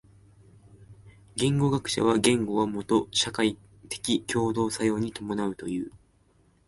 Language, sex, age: Japanese, male, 19-29